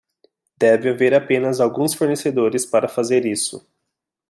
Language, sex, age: Portuguese, male, 19-29